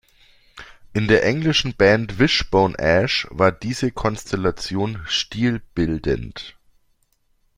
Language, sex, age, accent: German, male, 40-49, Deutschland Deutsch